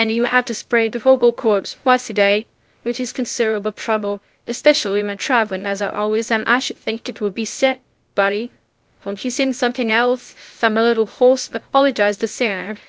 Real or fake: fake